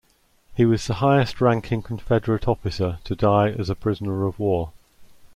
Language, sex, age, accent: English, male, 60-69, England English